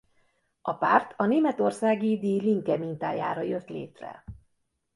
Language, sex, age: Hungarian, female, 50-59